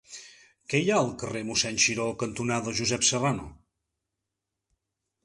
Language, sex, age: Catalan, male, 40-49